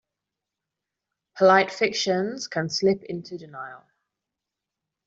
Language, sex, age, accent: English, female, 19-29, England English